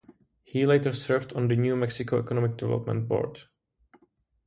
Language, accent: English, Czech